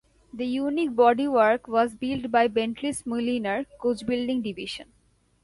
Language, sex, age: English, female, 19-29